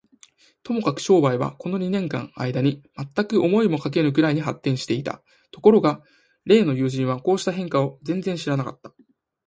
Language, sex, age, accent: Japanese, male, 19-29, 標準語